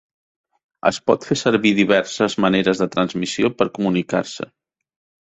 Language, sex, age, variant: Catalan, male, 50-59, Central